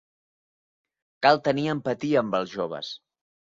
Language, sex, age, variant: Catalan, male, 19-29, Central